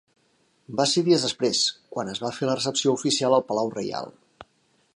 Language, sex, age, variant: Catalan, male, 50-59, Central